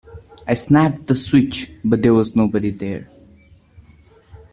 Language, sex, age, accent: English, male, 19-29, India and South Asia (India, Pakistan, Sri Lanka)